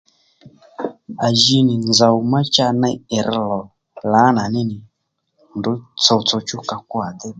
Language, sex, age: Lendu, male, 30-39